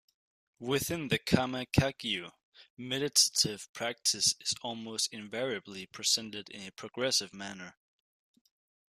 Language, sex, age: English, male, under 19